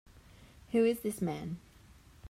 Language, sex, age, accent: English, female, 19-29, Australian English